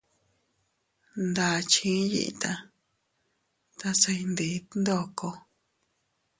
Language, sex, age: Teutila Cuicatec, female, 30-39